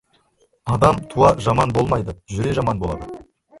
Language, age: Kazakh, 30-39